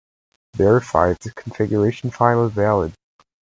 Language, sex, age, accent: English, male, under 19, Canadian English